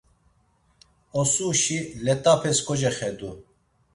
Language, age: Laz, 40-49